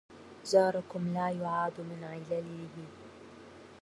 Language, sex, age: Arabic, female, 19-29